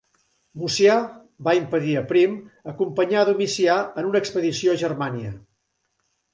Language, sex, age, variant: Catalan, male, 60-69, Central